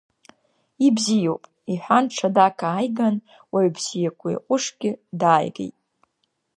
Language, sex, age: Abkhazian, female, under 19